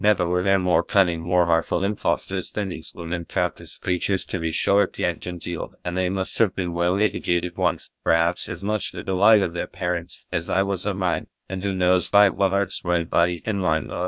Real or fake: fake